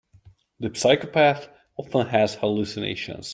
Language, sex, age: English, male, 30-39